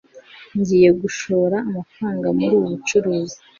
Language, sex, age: Kinyarwanda, female, 19-29